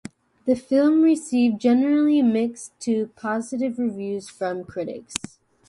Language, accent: English, United States English